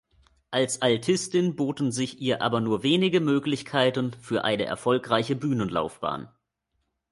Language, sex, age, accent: German, male, 19-29, Deutschland Deutsch